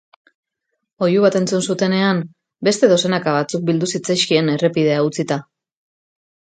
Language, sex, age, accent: Basque, female, 40-49, Mendebalekoa (Araba, Bizkaia, Gipuzkoako mendebaleko herri batzuk)